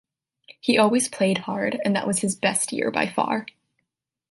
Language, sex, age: English, female, 19-29